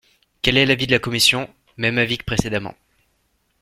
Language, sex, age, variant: French, male, 19-29, Français de métropole